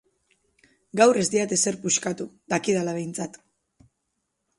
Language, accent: Basque, Mendebalekoa (Araba, Bizkaia, Gipuzkoako mendebaleko herri batzuk)